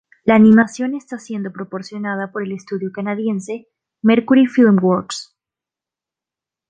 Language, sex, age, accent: Spanish, female, under 19, Andino-Pacífico: Colombia, Perú, Ecuador, oeste de Bolivia y Venezuela andina